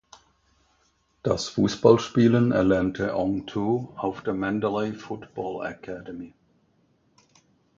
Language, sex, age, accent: German, male, 60-69, Deutschland Deutsch; Schweizerdeutsch